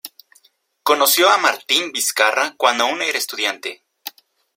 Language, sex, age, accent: Spanish, male, 19-29, México